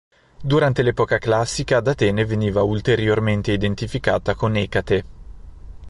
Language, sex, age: Italian, male, 30-39